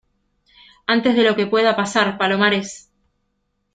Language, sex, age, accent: Spanish, female, 40-49, Rioplatense: Argentina, Uruguay, este de Bolivia, Paraguay